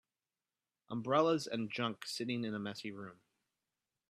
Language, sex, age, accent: English, male, 30-39, United States English